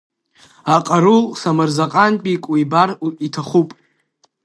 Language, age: Abkhazian, under 19